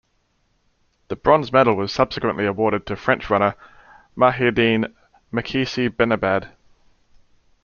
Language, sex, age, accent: English, male, 40-49, Australian English